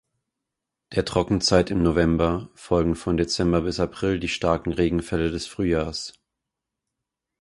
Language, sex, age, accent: German, male, 30-39, Deutschland Deutsch